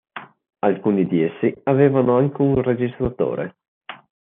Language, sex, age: Italian, male, under 19